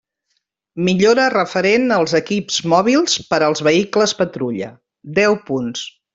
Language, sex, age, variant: Catalan, female, 50-59, Central